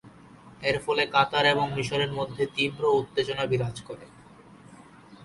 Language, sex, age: Bengali, male, 19-29